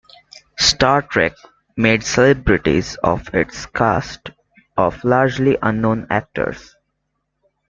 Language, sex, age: English, male, 19-29